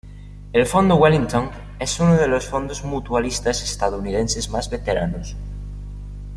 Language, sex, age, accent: Spanish, male, 19-29, España: Norte peninsular (Asturias, Castilla y León, Cantabria, País Vasco, Navarra, Aragón, La Rioja, Guadalajara, Cuenca)